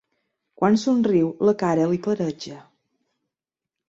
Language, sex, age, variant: Catalan, female, 40-49, Balear